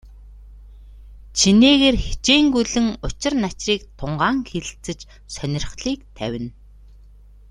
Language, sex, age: Mongolian, male, 19-29